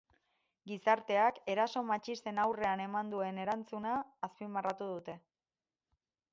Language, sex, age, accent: Basque, female, 30-39, Erdialdekoa edo Nafarra (Gipuzkoa, Nafarroa)